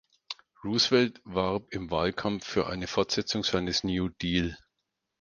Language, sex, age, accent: German, male, 50-59, Deutschland Deutsch